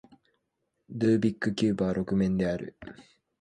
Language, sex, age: Japanese, male, 19-29